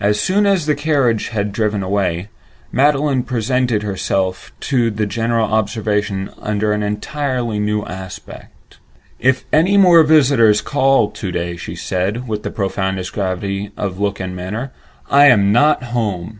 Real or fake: real